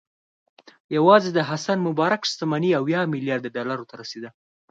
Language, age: Pashto, under 19